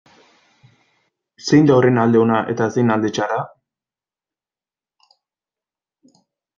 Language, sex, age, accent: Basque, male, 19-29, Erdialdekoa edo Nafarra (Gipuzkoa, Nafarroa)